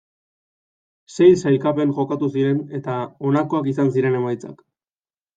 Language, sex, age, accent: Basque, male, 19-29, Erdialdekoa edo Nafarra (Gipuzkoa, Nafarroa)